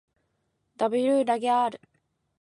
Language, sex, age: Japanese, female, 19-29